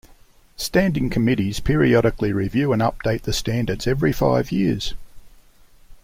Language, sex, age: English, male, 60-69